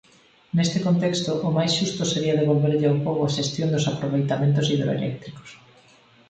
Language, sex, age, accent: Galician, female, 40-49, Normativo (estándar)